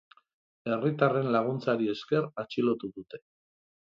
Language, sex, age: Basque, male, 60-69